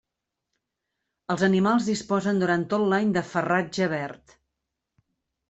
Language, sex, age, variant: Catalan, female, 50-59, Central